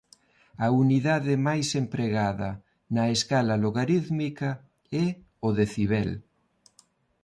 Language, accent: Galician, Neofalante